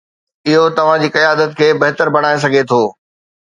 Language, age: Sindhi, 40-49